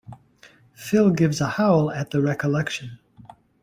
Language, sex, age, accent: English, male, 40-49, United States English